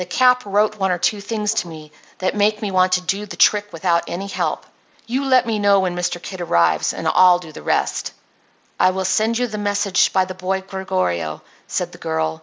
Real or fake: real